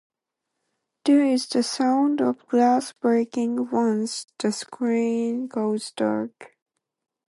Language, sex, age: English, female, 19-29